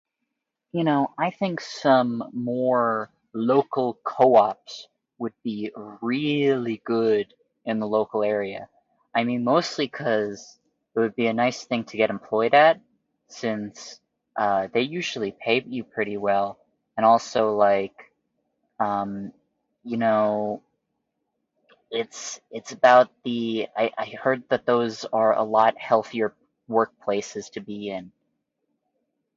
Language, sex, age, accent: English, male, 19-29, United States English